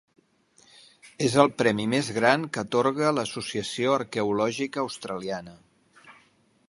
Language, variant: Catalan, Central